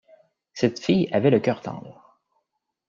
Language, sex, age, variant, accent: French, male, 30-39, Français d'Amérique du Nord, Français du Canada